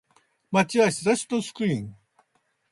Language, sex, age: Japanese, male, 60-69